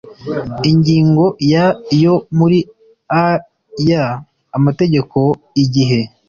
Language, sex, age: Kinyarwanda, male, 19-29